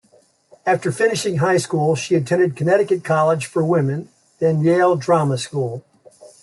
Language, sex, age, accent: English, male, 60-69, United States English